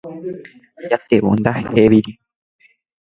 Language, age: Guarani, 19-29